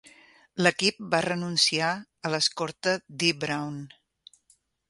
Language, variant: Catalan, Central